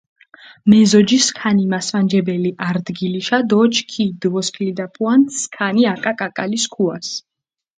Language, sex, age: Mingrelian, female, 19-29